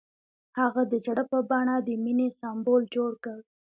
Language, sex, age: Pashto, female, 19-29